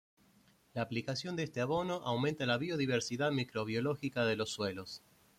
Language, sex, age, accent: Spanish, male, 30-39, Rioplatense: Argentina, Uruguay, este de Bolivia, Paraguay